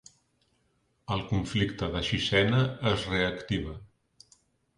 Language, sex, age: Catalan, male, 50-59